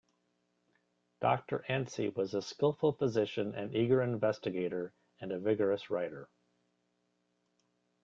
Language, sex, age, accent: English, male, 60-69, United States English